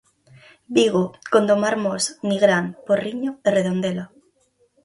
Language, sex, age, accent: Galician, female, 19-29, Normativo (estándar)